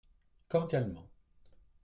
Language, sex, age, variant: French, male, 30-39, Français de métropole